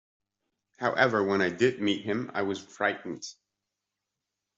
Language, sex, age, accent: English, male, 30-39, United States English